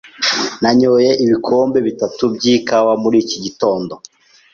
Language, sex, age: Kinyarwanda, male, 19-29